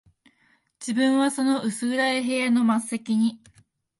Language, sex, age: Japanese, female, 19-29